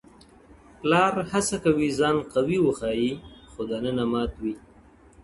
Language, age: Pashto, 19-29